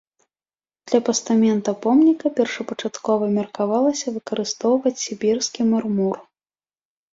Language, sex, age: Belarusian, female, 19-29